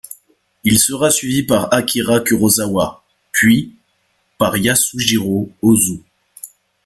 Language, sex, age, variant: French, male, 19-29, Français de métropole